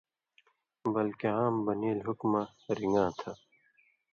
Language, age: Indus Kohistani, 19-29